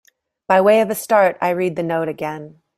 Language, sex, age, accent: English, female, 40-49, United States English